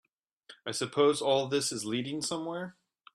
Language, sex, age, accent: English, male, 30-39, United States English